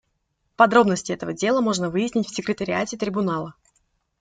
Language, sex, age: Russian, female, 19-29